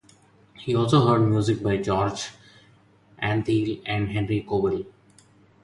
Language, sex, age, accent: English, male, 30-39, India and South Asia (India, Pakistan, Sri Lanka)